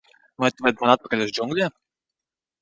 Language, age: Latvian, 30-39